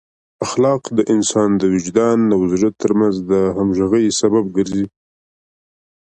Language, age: Pashto, 19-29